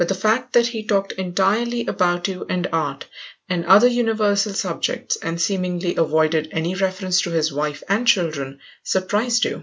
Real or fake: real